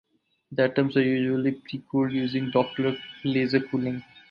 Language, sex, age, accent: English, male, 19-29, India and South Asia (India, Pakistan, Sri Lanka)